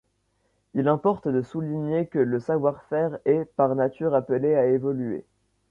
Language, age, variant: French, under 19, Français de métropole